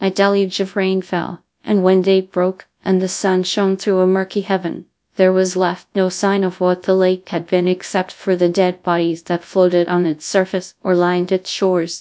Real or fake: fake